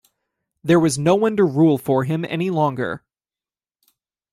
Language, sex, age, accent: English, male, 19-29, United States English